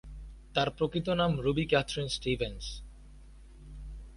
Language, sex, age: Bengali, male, 19-29